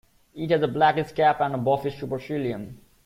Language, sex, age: English, male, 19-29